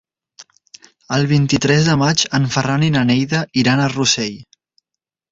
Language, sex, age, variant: Catalan, male, 19-29, Central